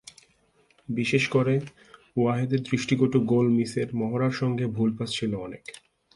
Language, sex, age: Bengali, male, 19-29